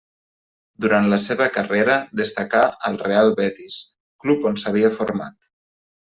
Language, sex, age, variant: Catalan, male, 19-29, Nord-Occidental